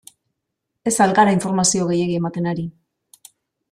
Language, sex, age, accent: Basque, female, 40-49, Mendebalekoa (Araba, Bizkaia, Gipuzkoako mendebaleko herri batzuk)